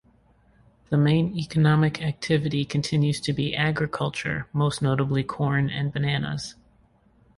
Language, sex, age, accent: English, female, 30-39, United States English